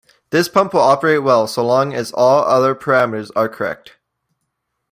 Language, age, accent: English, under 19, Canadian English